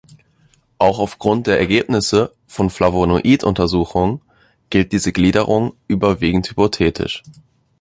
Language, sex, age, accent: German, male, 19-29, Deutschland Deutsch